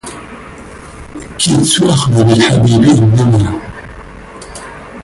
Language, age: Arabic, 19-29